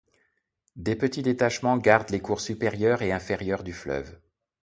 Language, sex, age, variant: French, male, 50-59, Français de métropole